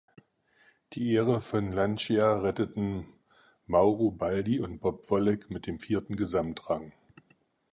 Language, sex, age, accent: German, male, 50-59, Deutschland Deutsch